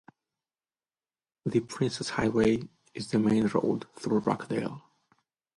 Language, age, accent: English, 30-39, Eastern European